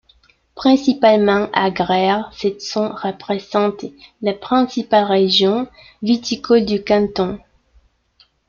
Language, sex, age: French, female, 19-29